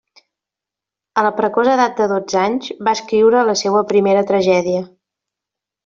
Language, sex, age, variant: Catalan, female, 40-49, Central